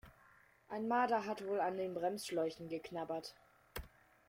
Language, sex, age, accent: German, female, under 19, Deutschland Deutsch